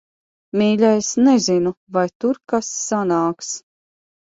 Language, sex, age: Latvian, female, 40-49